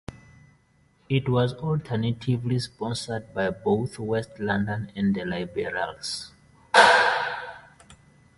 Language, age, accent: English, 19-29, Southern African (South Africa, Zimbabwe, Namibia)